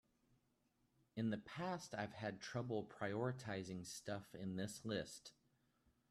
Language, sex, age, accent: English, male, 30-39, United States English